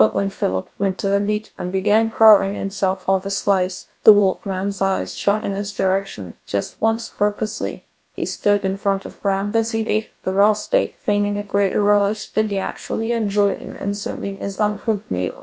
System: TTS, GlowTTS